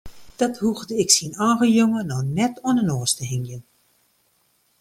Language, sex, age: Western Frisian, female, 50-59